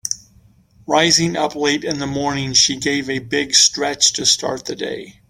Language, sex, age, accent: English, male, 50-59, United States English